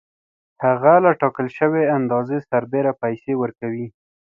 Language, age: Pashto, 19-29